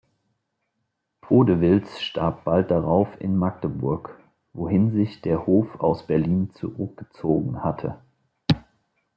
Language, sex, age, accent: German, male, 40-49, Deutschland Deutsch